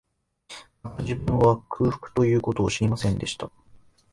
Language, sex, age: Japanese, male, 19-29